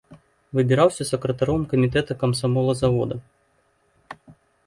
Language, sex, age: Belarusian, male, 30-39